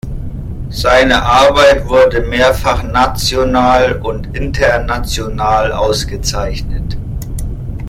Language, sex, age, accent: German, male, 30-39, Deutschland Deutsch